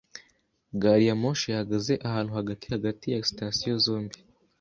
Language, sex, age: Kinyarwanda, male, 30-39